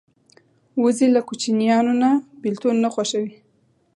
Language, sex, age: Pashto, female, 19-29